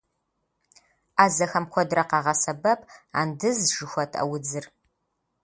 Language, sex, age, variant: Kabardian, female, 30-39, Адыгэбзэ (Къэбэрдей, Кирил, псоми зэдай)